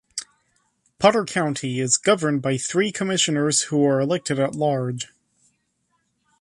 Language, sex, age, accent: English, male, 19-29, United States English